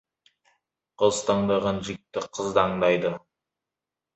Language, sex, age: Kazakh, male, 19-29